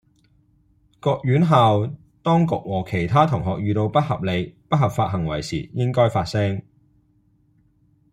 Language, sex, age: Cantonese, male, 30-39